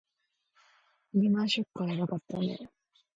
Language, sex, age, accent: Japanese, female, 19-29, 標準語